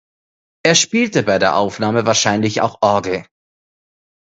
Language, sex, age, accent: German, male, 30-39, Österreichisches Deutsch